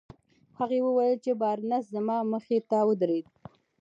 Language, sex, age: Pashto, female, 19-29